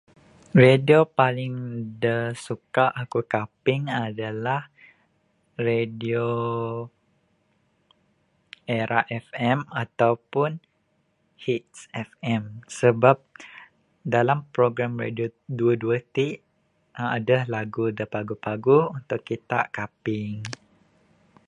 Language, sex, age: Bukar-Sadung Bidayuh, male, 19-29